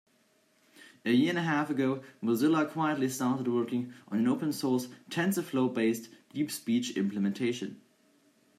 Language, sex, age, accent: English, male, 19-29, United States English